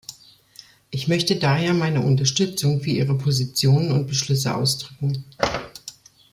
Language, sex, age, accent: German, female, 50-59, Deutschland Deutsch